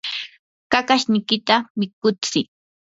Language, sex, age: Yanahuanca Pasco Quechua, female, 19-29